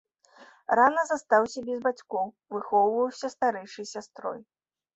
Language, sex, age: Belarusian, female, 30-39